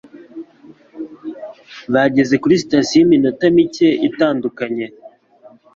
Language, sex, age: Kinyarwanda, male, under 19